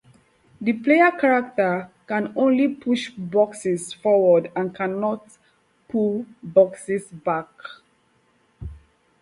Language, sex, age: English, female, 19-29